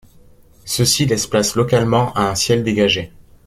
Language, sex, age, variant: French, male, 19-29, Français de métropole